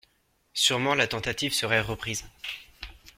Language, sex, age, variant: French, male, 19-29, Français de métropole